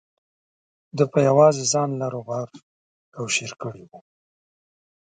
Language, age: Pashto, 60-69